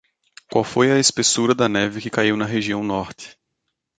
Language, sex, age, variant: Portuguese, male, 30-39, Portuguese (Brasil)